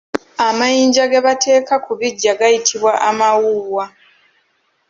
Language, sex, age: Ganda, female, 19-29